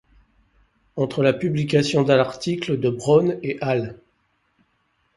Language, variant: French, Français de métropole